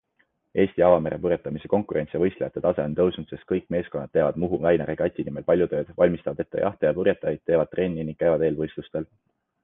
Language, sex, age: Estonian, male, 19-29